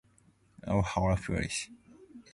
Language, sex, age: English, male, 19-29